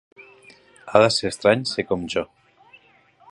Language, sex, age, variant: Catalan, male, 30-39, Central